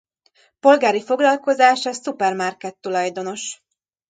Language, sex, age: Hungarian, female, 30-39